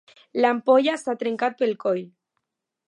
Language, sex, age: Catalan, female, under 19